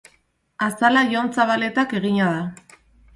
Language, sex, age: Basque, female, 19-29